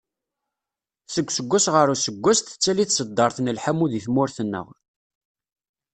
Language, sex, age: Kabyle, male, 30-39